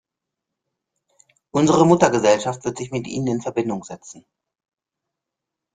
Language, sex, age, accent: German, male, 50-59, Deutschland Deutsch